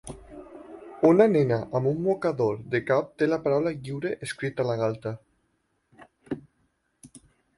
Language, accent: Catalan, valencià